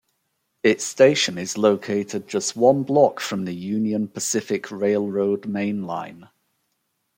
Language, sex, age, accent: English, male, 40-49, England English